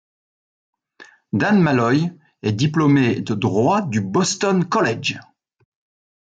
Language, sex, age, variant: French, male, 50-59, Français de métropole